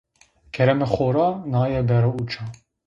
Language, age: Zaza, 19-29